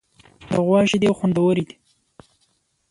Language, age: Pashto, 19-29